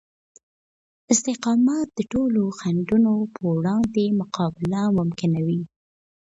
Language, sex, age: Pashto, female, 19-29